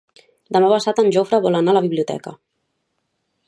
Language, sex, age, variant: Catalan, female, 19-29, Central